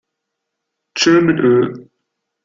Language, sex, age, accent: German, male, 30-39, Deutschland Deutsch